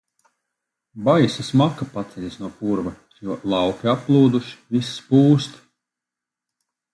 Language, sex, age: Latvian, male, 30-39